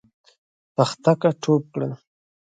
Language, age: Pashto, 19-29